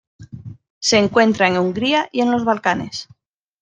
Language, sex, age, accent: Spanish, female, 40-49, España: Norte peninsular (Asturias, Castilla y León, Cantabria, País Vasco, Navarra, Aragón, La Rioja, Guadalajara, Cuenca)